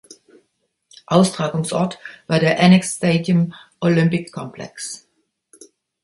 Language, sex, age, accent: German, female, 60-69, Deutschland Deutsch